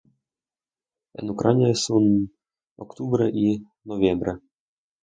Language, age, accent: Spanish, under 19, España: Norte peninsular (Asturias, Castilla y León, Cantabria, País Vasco, Navarra, Aragón, La Rioja, Guadalajara, Cuenca)